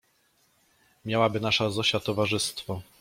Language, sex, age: Polish, male, 40-49